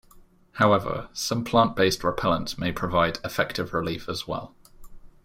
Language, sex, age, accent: English, male, 19-29, England English